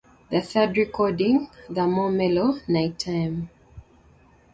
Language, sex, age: English, female, 19-29